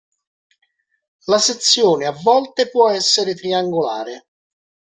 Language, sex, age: Italian, male, 60-69